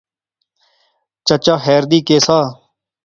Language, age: Pahari-Potwari, 19-29